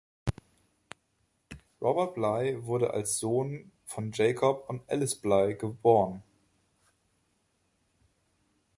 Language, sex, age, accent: German, male, 19-29, Deutschland Deutsch